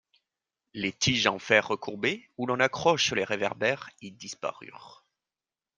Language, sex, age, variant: French, male, 19-29, Français de métropole